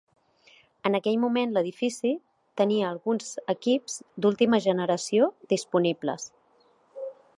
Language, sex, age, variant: Catalan, female, 40-49, Central